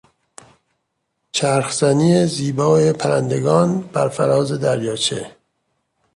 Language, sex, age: Persian, male, 30-39